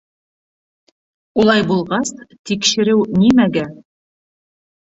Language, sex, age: Bashkir, female, 30-39